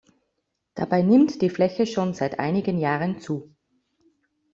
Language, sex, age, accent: German, female, 30-39, Österreichisches Deutsch